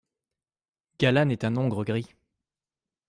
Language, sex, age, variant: French, male, 19-29, Français de métropole